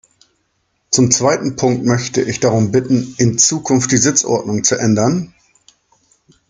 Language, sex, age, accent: German, male, 50-59, Deutschland Deutsch